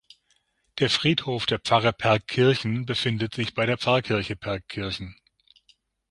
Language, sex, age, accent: German, male, 50-59, Deutschland Deutsch; Süddeutsch